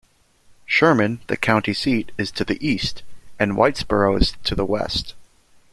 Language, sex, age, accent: English, male, 19-29, United States English